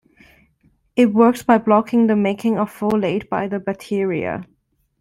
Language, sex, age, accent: English, female, 19-29, Hong Kong English